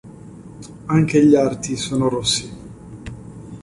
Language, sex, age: Italian, male, 19-29